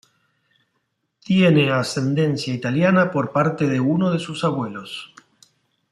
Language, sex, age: Spanish, male, 50-59